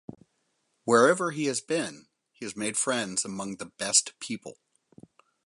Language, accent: English, United States English